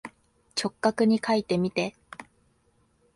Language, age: Japanese, 19-29